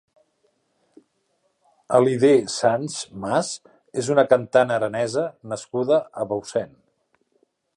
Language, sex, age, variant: Catalan, male, 50-59, Central